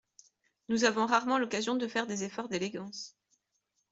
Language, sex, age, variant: French, female, 19-29, Français de métropole